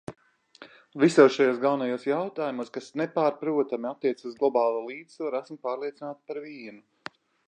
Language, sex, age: Latvian, male, 40-49